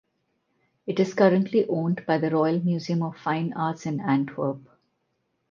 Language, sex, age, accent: English, female, 40-49, India and South Asia (India, Pakistan, Sri Lanka)